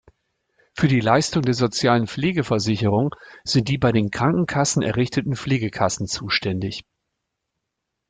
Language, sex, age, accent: German, male, 50-59, Deutschland Deutsch